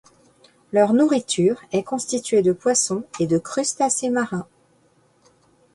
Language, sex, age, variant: French, female, 50-59, Français de métropole